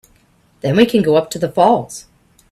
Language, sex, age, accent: English, female, 50-59, United States English